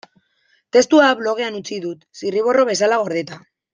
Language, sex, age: Basque, female, 19-29